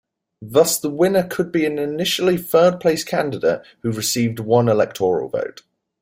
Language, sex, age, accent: English, male, 19-29, England English